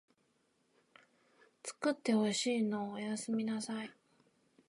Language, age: Japanese, 19-29